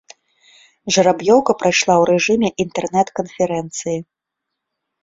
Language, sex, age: Belarusian, female, 30-39